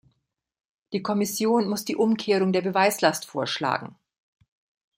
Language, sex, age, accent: German, female, 50-59, Deutschland Deutsch